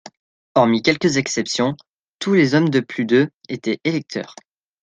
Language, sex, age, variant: French, male, under 19, Français de métropole